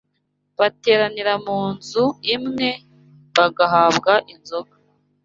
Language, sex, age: Kinyarwanda, female, 19-29